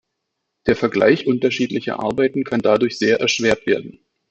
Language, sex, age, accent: German, male, 30-39, Deutschland Deutsch